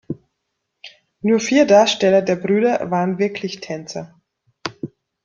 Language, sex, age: German, female, 30-39